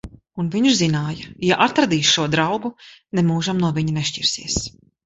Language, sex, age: Latvian, female, 40-49